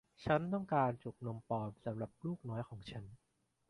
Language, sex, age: Thai, male, 19-29